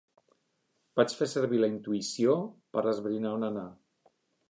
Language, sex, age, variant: Catalan, male, 40-49, Nord-Occidental